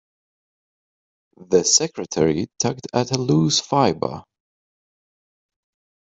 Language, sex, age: English, male, 30-39